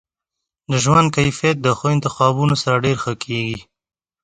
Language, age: Pashto, 19-29